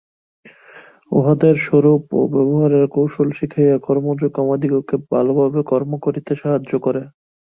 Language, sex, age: Bengali, male, 19-29